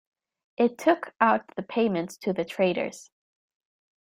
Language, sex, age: English, female, 19-29